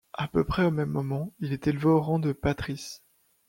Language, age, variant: French, 19-29, Français de métropole